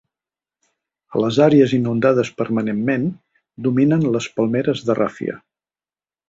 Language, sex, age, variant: Catalan, male, 60-69, Central